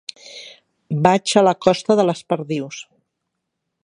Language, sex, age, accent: Catalan, female, 50-59, central; septentrional